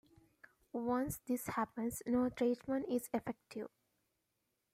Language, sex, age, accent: English, female, 19-29, England English